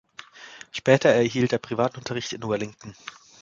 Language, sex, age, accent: German, male, 19-29, Deutschland Deutsch